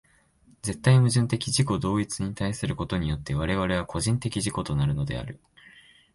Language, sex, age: Japanese, male, 19-29